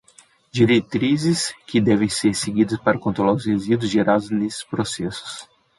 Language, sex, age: Portuguese, male, 19-29